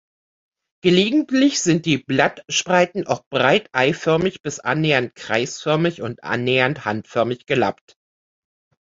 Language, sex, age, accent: German, female, 50-59, Deutschland Deutsch